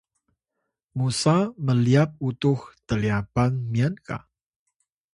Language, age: Atayal, 30-39